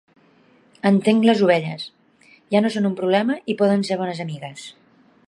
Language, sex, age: Catalan, female, 40-49